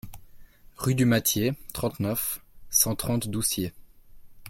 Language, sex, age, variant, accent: French, male, 19-29, Français d'Europe, Français de Suisse